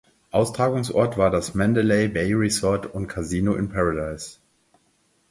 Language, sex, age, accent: German, male, 50-59, Deutschland Deutsch